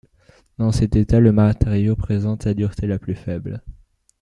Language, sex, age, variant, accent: French, male, under 19, Français d'Europe, Français de Belgique